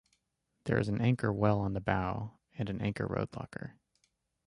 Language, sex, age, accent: English, male, 19-29, United States English